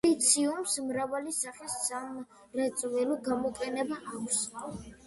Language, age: Georgian, 30-39